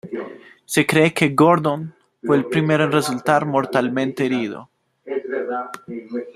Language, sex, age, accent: Spanish, male, 19-29, Andino-Pacífico: Colombia, Perú, Ecuador, oeste de Bolivia y Venezuela andina